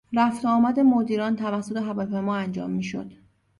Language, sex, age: Persian, female, 30-39